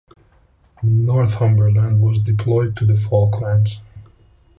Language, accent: English, United States English